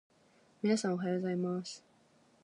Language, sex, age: Japanese, female, 19-29